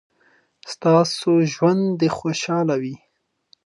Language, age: Pashto, 19-29